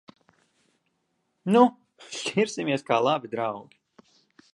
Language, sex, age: Latvian, male, 19-29